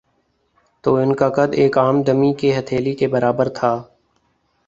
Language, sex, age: Urdu, male, 19-29